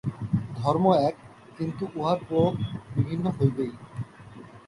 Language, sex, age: Bengali, male, 19-29